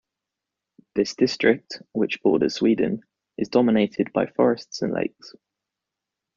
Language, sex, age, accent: English, male, 19-29, England English